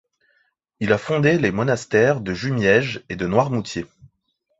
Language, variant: French, Français de métropole